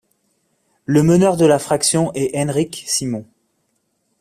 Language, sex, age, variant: French, male, 40-49, Français de métropole